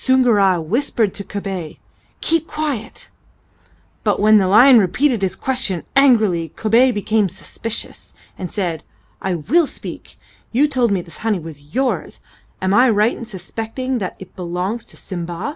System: none